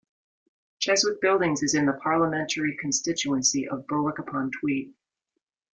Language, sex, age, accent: English, female, 50-59, United States English